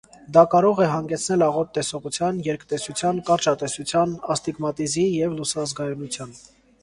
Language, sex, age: Armenian, male, 19-29